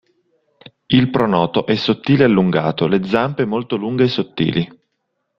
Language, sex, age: Italian, male, 30-39